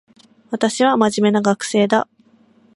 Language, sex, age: Japanese, female, under 19